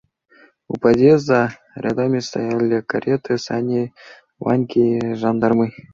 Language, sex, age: Russian, male, 19-29